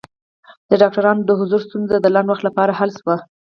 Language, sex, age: Pashto, female, 19-29